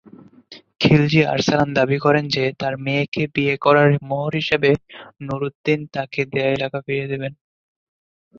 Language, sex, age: Bengali, male, 19-29